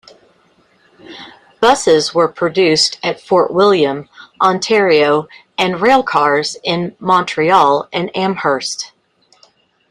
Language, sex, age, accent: English, female, 40-49, United States English